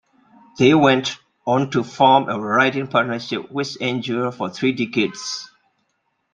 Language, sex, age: English, male, 40-49